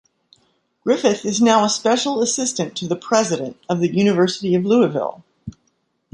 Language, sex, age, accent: English, female, 60-69, United States English